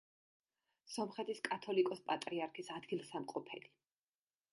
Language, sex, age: Georgian, female, 30-39